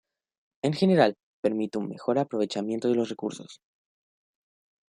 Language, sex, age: Spanish, male, 19-29